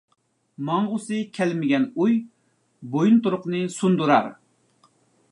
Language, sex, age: Uyghur, male, 30-39